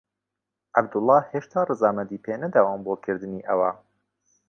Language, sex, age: Central Kurdish, male, 19-29